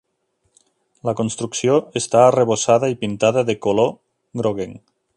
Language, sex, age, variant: Catalan, male, 40-49, Nord-Occidental